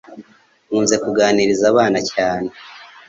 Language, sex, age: Kinyarwanda, male, 30-39